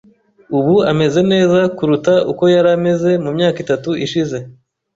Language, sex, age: Kinyarwanda, male, 19-29